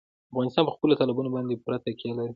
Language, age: Pashto, 19-29